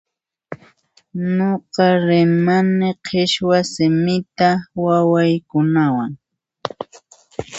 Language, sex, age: Puno Quechua, female, 50-59